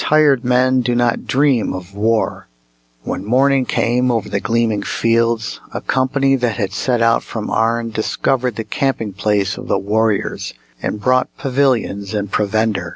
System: none